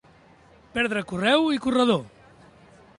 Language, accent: Catalan, aprenent (recent, des d'altres llengües)